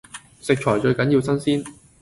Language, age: Cantonese, 19-29